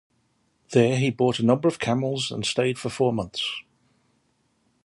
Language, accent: English, England English